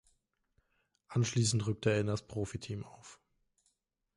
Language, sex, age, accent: German, male, 19-29, Deutschland Deutsch